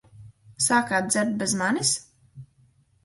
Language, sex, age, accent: Latvian, female, 19-29, Vidus dialekts